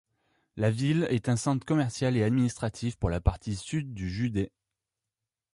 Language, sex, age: French, male, 30-39